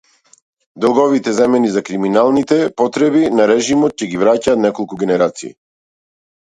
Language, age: Macedonian, 40-49